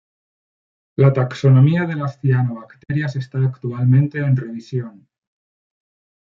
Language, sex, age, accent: Spanish, male, 40-49, España: Norte peninsular (Asturias, Castilla y León, Cantabria, País Vasco, Navarra, Aragón, La Rioja, Guadalajara, Cuenca)